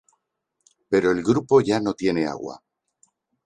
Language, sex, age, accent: Spanish, male, 50-59, España: Centro-Sur peninsular (Madrid, Toledo, Castilla-La Mancha)